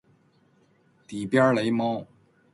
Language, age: Chinese, 30-39